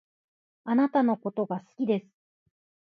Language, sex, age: Japanese, female, 40-49